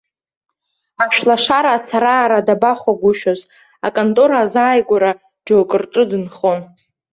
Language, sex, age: Abkhazian, female, under 19